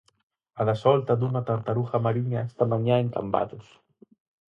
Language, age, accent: Galician, 19-29, Atlántico (seseo e gheada)